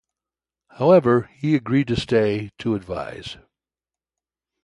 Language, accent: English, United States English